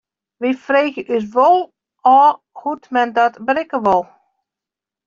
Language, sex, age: Western Frisian, female, 60-69